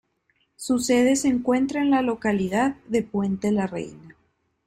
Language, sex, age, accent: Spanish, female, 19-29, México